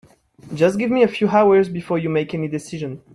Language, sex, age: English, male, 19-29